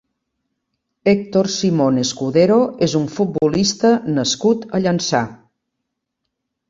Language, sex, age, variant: Catalan, female, 60-69, Central